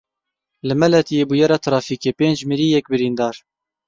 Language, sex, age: Kurdish, male, 19-29